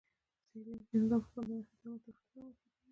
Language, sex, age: Pashto, female, 19-29